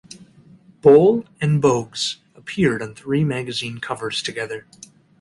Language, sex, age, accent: English, male, 19-29, United States English